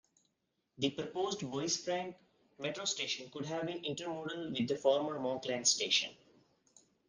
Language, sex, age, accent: English, male, 19-29, India and South Asia (India, Pakistan, Sri Lanka)